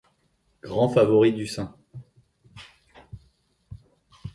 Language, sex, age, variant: French, male, 40-49, Français de métropole